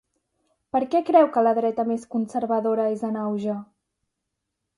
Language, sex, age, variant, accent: Catalan, female, 19-29, Central, central